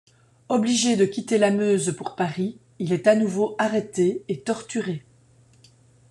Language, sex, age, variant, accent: French, female, 40-49, Français d'Europe, Français de Belgique